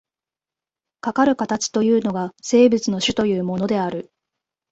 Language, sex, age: Japanese, female, 19-29